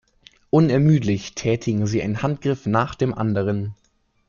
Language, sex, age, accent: German, male, 19-29, Deutschland Deutsch